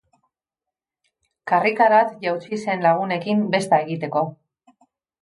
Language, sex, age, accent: Basque, female, 50-59, Mendebalekoa (Araba, Bizkaia, Gipuzkoako mendebaleko herri batzuk)